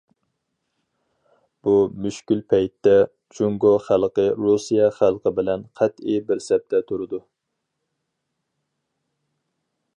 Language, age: Uyghur, 19-29